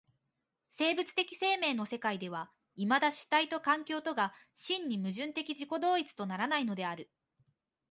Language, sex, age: Japanese, female, 19-29